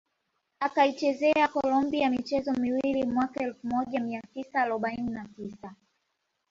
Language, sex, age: Swahili, female, 19-29